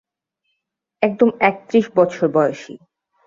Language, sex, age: Bengali, female, 19-29